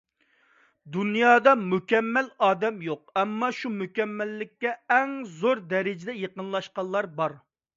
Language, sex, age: Uyghur, male, 30-39